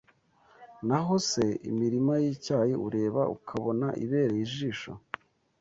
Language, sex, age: Kinyarwanda, male, 19-29